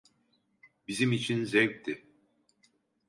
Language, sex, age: Turkish, male, 60-69